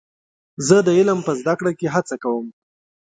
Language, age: Pashto, 19-29